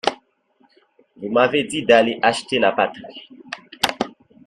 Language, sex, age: French, male, 19-29